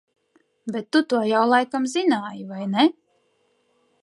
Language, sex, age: Latvian, female, 19-29